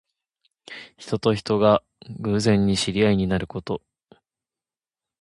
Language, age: Japanese, 19-29